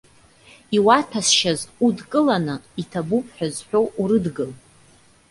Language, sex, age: Abkhazian, female, 30-39